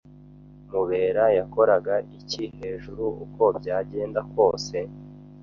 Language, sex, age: Kinyarwanda, male, 19-29